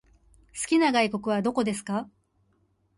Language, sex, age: Japanese, female, 30-39